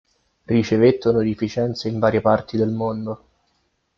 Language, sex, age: Italian, male, 19-29